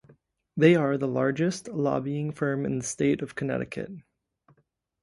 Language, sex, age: English, male, 19-29